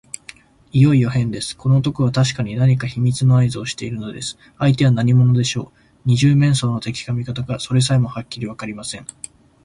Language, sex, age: Japanese, male, 19-29